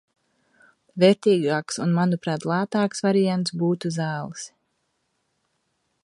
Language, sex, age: Latvian, female, 30-39